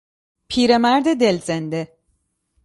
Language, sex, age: Persian, female, 40-49